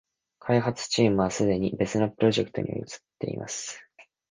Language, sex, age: Japanese, male, 19-29